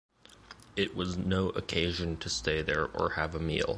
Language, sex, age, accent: English, male, 19-29, United States English